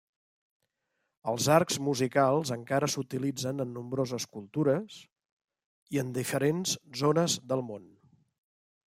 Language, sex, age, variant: Catalan, male, 50-59, Central